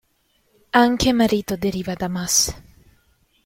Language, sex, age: Italian, female, 19-29